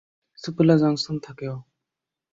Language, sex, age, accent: Bengali, male, 19-29, শুদ্ধ